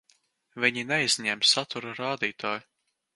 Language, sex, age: Latvian, male, under 19